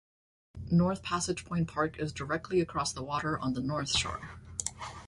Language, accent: English, Canadian English